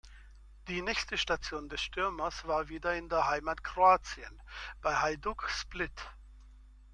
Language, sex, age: German, male, 50-59